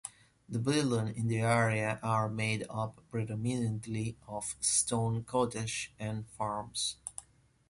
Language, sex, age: English, male, 30-39